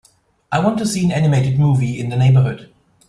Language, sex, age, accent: English, male, 40-49, United States English